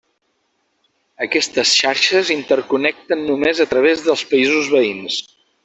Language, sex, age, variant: Catalan, male, 40-49, Central